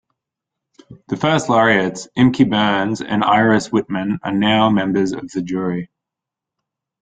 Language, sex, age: English, male, 19-29